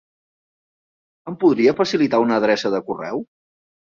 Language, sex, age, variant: Catalan, male, 30-39, Central